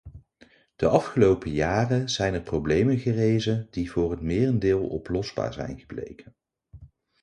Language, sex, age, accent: Dutch, male, 30-39, Nederlands Nederlands